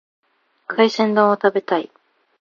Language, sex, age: Japanese, female, 19-29